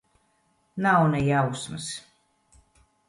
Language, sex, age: Latvian, female, 50-59